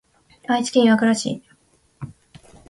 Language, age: Japanese, 19-29